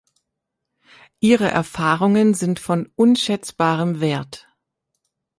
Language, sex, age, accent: German, female, 30-39, Deutschland Deutsch